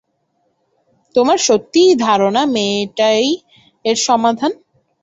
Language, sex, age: Bengali, female, 19-29